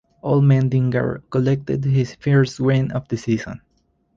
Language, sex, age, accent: English, male, under 19, United States English